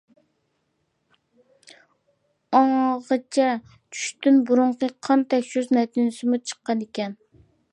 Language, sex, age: Uyghur, female, 19-29